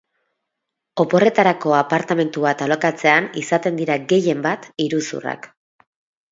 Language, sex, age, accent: Basque, female, 30-39, Mendebalekoa (Araba, Bizkaia, Gipuzkoako mendebaleko herri batzuk)